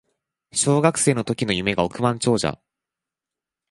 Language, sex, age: Japanese, male, 19-29